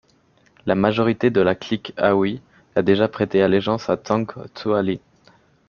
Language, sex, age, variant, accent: French, male, under 19, Français d'Europe, Français de Suisse